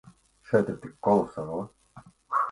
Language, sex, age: Latvian, male, 40-49